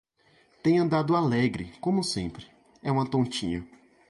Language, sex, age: Portuguese, male, 19-29